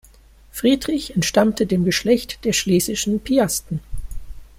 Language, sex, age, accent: German, male, 19-29, Deutschland Deutsch